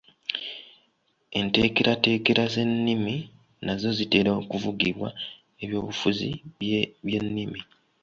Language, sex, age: Ganda, male, 19-29